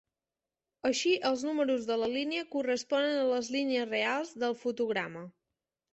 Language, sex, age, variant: Catalan, female, 30-39, Central